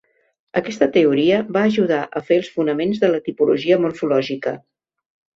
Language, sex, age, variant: Catalan, female, 70-79, Central